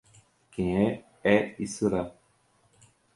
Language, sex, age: Portuguese, male, 40-49